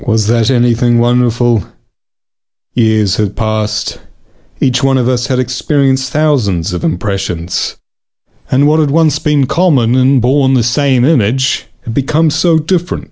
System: none